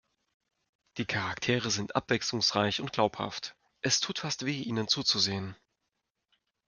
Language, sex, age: German, male, 40-49